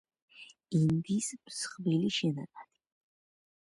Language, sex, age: Georgian, female, under 19